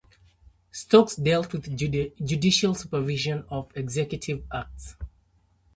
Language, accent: English, United States English